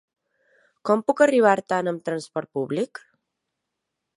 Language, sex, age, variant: Catalan, female, 19-29, Balear